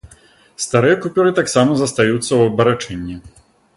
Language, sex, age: Belarusian, male, 19-29